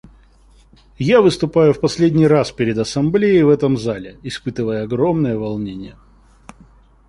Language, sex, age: Russian, male, 19-29